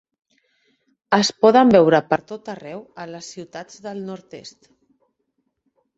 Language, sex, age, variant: Catalan, female, 40-49, Central